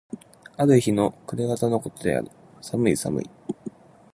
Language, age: Japanese, under 19